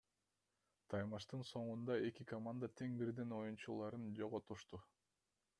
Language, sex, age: Kyrgyz, male, 19-29